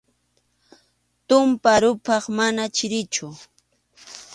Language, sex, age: Arequipa-La Unión Quechua, female, 30-39